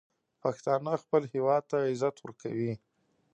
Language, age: Pashto, 30-39